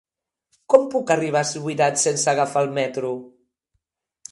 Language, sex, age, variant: Catalan, female, 50-59, Septentrional